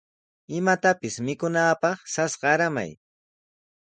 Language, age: Sihuas Ancash Quechua, 19-29